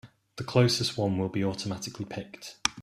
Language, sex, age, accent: English, male, 30-39, England English